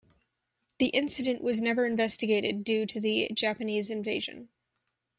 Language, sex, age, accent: English, female, 19-29, United States English